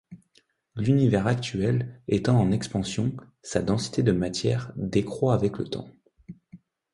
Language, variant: French, Français de métropole